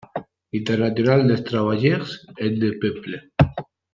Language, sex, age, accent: Basque, male, under 19, Mendebalekoa (Araba, Bizkaia, Gipuzkoako mendebaleko herri batzuk)